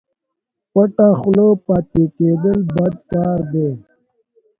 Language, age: Pashto, 30-39